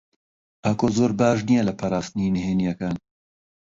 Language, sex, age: Central Kurdish, male, 19-29